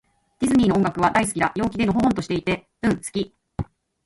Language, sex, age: Japanese, female, 40-49